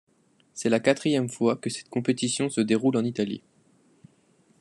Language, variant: French, Français de métropole